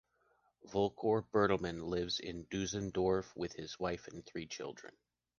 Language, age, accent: English, 30-39, Canadian English